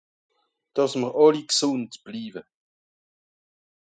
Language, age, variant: Swiss German, 40-49, Nordniederàlemmànisch (Rishoffe, Zàwere, Bùsswìller, Hawenau, Brüemt, Stroossbùri, Molse, Dàmbàch, Schlettstàtt, Pfàlzbùri usw.)